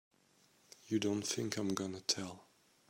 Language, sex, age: English, male, 30-39